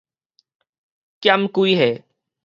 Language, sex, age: Min Nan Chinese, male, 19-29